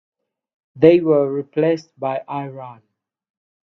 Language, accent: English, United States English; Kenyan English